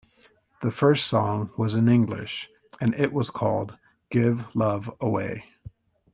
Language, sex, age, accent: English, male, 30-39, United States English